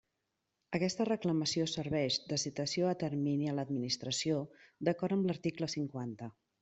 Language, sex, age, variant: Catalan, female, 40-49, Central